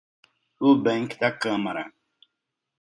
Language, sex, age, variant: Portuguese, male, 30-39, Portuguese (Brasil)